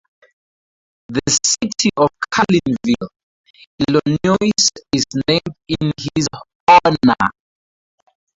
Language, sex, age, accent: English, male, 19-29, Southern African (South Africa, Zimbabwe, Namibia)